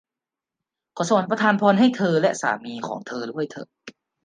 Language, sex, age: Thai, male, under 19